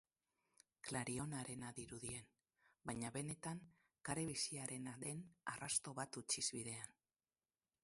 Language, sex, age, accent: Basque, female, 50-59, Mendebalekoa (Araba, Bizkaia, Gipuzkoako mendebaleko herri batzuk)